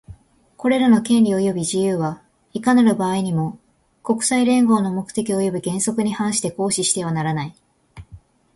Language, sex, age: Japanese, female, 19-29